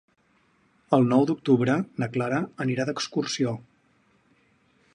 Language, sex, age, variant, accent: Catalan, male, 40-49, Central, central